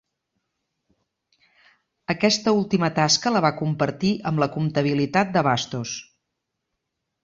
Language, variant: Catalan, Central